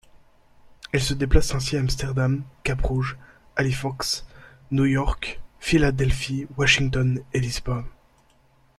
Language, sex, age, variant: French, male, under 19, Français de métropole